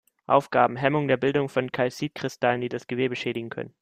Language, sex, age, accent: German, male, 19-29, Deutschland Deutsch